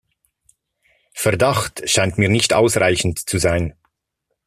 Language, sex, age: German, male, 30-39